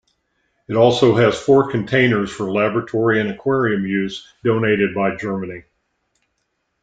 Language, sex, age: English, male, 60-69